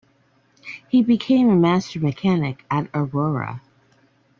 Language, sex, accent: English, female, United States English